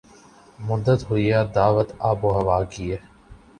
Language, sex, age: Urdu, male, 19-29